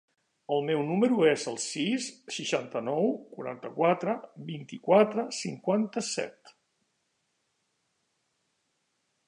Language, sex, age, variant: Catalan, male, 60-69, Central